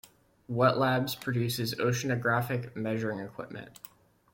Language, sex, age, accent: English, male, 19-29, United States English